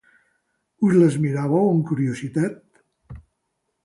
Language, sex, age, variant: Catalan, male, 60-69, Central